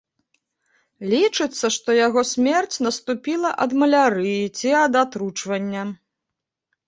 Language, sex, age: Belarusian, female, 30-39